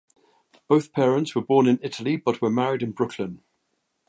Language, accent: English, England English